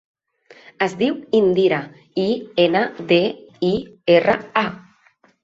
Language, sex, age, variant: Catalan, female, 19-29, Central